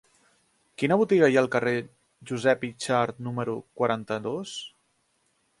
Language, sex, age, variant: Catalan, male, 30-39, Central